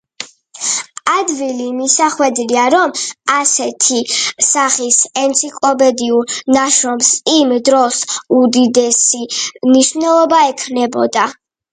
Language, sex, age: Georgian, female, under 19